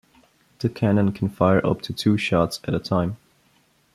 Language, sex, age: English, male, 19-29